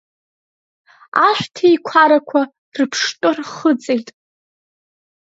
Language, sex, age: Abkhazian, female, under 19